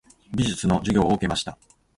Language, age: Japanese, 40-49